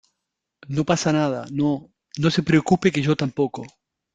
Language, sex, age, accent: Spanish, male, 50-59, Rioplatense: Argentina, Uruguay, este de Bolivia, Paraguay